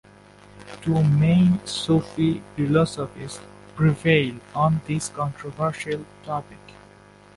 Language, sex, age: English, male, 19-29